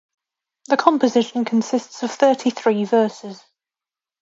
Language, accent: English, England English